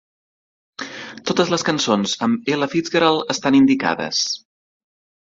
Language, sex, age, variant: Catalan, male, 30-39, Central